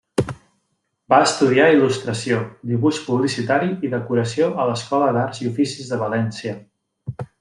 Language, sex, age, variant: Catalan, male, 30-39, Central